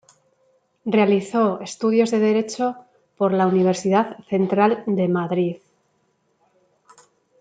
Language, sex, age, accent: Spanish, female, 40-49, España: Norte peninsular (Asturias, Castilla y León, Cantabria, País Vasco, Navarra, Aragón, La Rioja, Guadalajara, Cuenca)